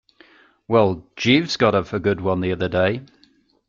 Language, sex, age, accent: English, male, 50-59, England English